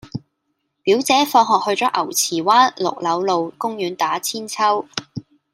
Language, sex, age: Cantonese, female, 19-29